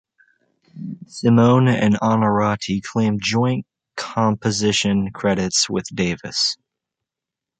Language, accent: English, United States English